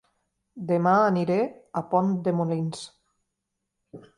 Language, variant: Catalan, Nord-Occidental